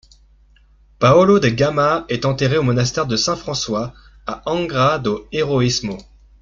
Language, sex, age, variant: French, male, 19-29, Français de métropole